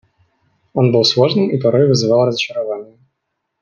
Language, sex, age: Russian, male, 19-29